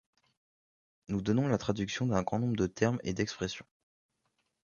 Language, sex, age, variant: French, male, 19-29, Français de métropole